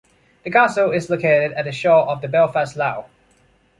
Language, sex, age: English, male, 19-29